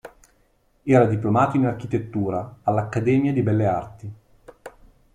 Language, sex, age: Italian, male, 40-49